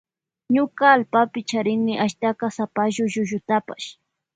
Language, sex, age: Loja Highland Quichua, female, 19-29